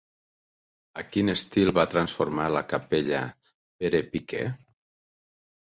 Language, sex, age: Catalan, male, 60-69